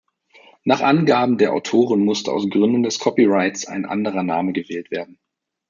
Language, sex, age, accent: German, male, 30-39, Deutschland Deutsch